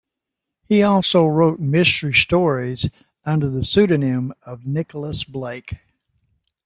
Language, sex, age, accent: English, male, 90+, United States English